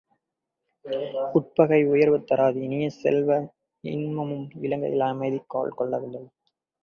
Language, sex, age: Tamil, male, 19-29